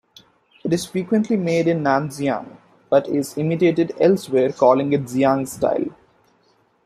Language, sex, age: English, male, 19-29